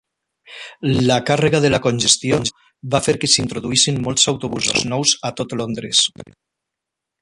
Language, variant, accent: Catalan, Valencià central, valencià